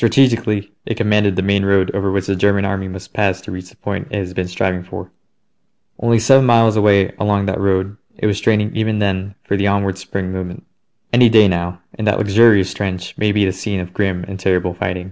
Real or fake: real